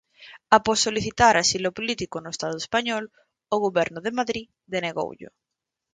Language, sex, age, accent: Galician, female, 19-29, Normativo (estándar)